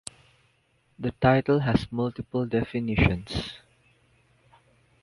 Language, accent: English, Filipino